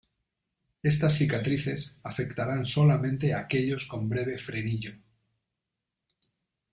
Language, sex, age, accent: Spanish, male, 40-49, España: Centro-Sur peninsular (Madrid, Toledo, Castilla-La Mancha)